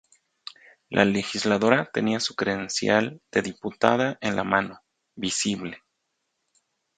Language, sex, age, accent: Spanish, male, 40-49, México